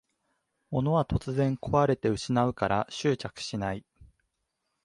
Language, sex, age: Japanese, male, 19-29